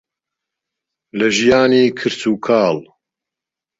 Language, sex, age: Central Kurdish, male, 30-39